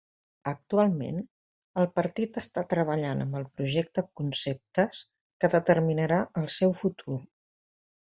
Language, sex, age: Catalan, female, 60-69